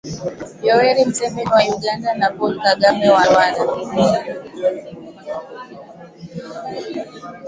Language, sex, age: Swahili, female, 19-29